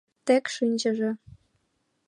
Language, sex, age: Mari, female, 19-29